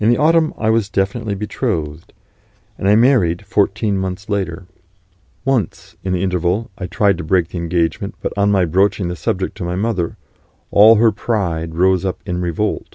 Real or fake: real